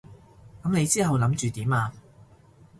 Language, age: Cantonese, 40-49